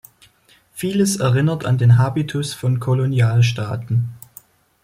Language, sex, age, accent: German, male, 19-29, Deutschland Deutsch